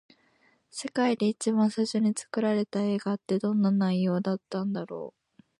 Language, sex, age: Japanese, female, under 19